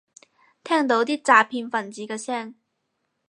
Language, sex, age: Cantonese, female, 19-29